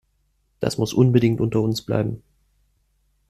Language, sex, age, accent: German, male, 19-29, Deutschland Deutsch